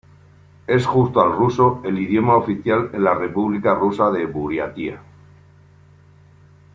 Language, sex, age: Spanish, male, 50-59